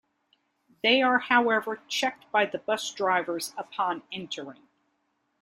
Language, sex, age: English, female, 50-59